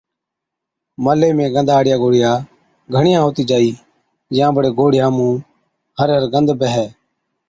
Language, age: Od, 30-39